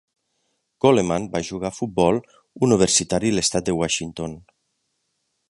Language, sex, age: Catalan, male, 40-49